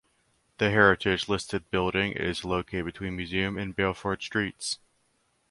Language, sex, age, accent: English, male, 19-29, United States English